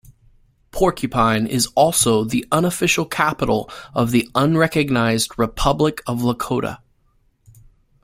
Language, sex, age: English, male, 40-49